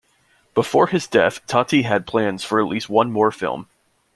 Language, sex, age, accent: English, male, 19-29, United States English